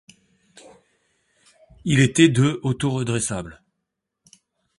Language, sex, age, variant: French, male, 40-49, Français de métropole